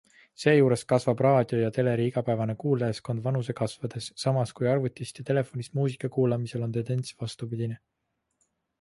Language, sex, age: Estonian, male, 19-29